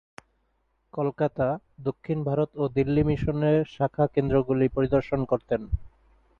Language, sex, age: Bengali, male, 19-29